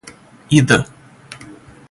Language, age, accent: English, under 19, United States English